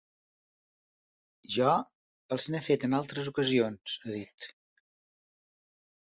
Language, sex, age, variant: Catalan, male, 60-69, Central